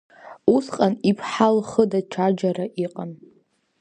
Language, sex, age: Abkhazian, female, under 19